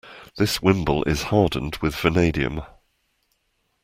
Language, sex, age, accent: English, male, 60-69, England English